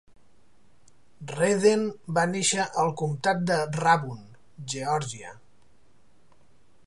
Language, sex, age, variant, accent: Catalan, male, 30-39, Central, Oriental